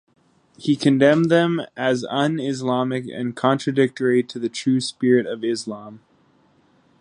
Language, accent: English, Canadian English